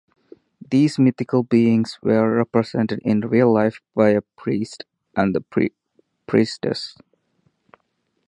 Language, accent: English, India and South Asia (India, Pakistan, Sri Lanka)